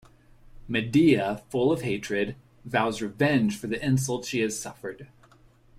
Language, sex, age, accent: English, male, 30-39, United States English